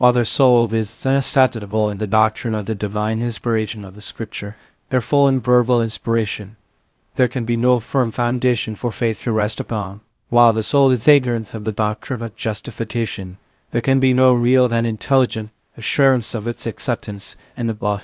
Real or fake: fake